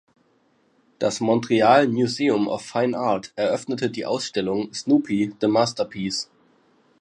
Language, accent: German, Deutschland Deutsch